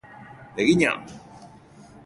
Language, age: Basque, under 19